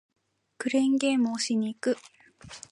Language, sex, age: Japanese, female, 19-29